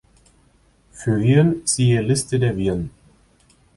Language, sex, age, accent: German, male, 19-29, Deutschland Deutsch